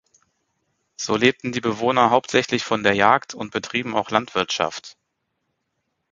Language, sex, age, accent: German, male, 30-39, Deutschland Deutsch